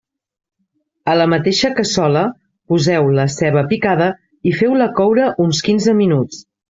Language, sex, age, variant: Catalan, female, 40-49, Central